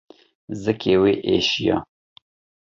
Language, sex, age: Kurdish, male, 40-49